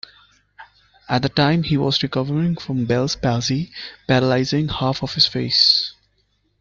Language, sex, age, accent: English, male, 19-29, India and South Asia (India, Pakistan, Sri Lanka)